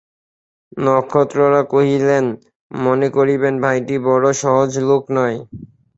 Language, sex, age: Bengali, male, 19-29